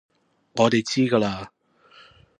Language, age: Cantonese, 30-39